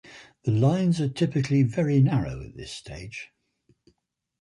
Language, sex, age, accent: English, male, 70-79, England English